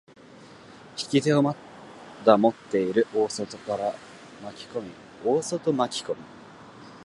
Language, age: Japanese, 19-29